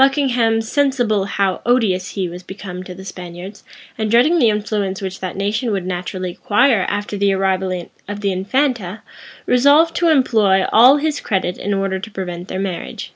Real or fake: real